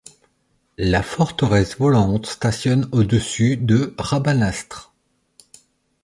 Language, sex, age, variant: French, male, 30-39, Français de métropole